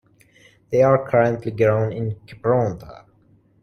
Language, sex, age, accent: English, male, 19-29, United States English